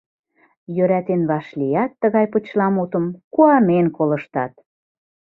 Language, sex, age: Mari, female, 40-49